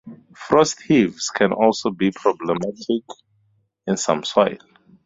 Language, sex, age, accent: English, male, 30-39, Southern African (South Africa, Zimbabwe, Namibia)